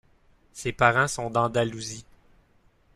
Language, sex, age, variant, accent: French, male, 19-29, Français d'Amérique du Nord, Français du Canada